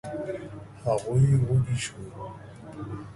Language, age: Pashto, 30-39